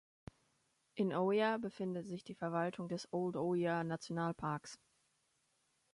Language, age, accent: German, 30-39, Deutschland Deutsch